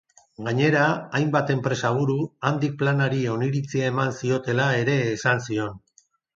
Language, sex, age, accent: Basque, male, 50-59, Mendebalekoa (Araba, Bizkaia, Gipuzkoako mendebaleko herri batzuk)